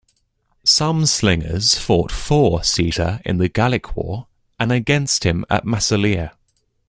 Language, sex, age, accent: English, male, under 19, England English